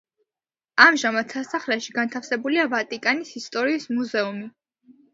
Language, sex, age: Georgian, female, under 19